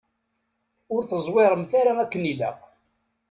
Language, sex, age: Kabyle, male, 60-69